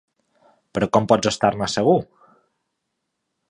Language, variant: Catalan, Central